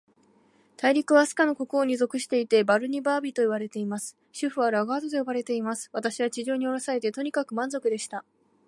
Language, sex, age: Japanese, female, 19-29